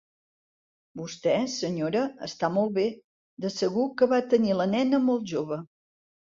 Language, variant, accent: Catalan, Central, central